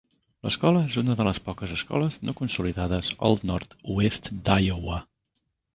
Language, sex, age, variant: Catalan, male, 40-49, Central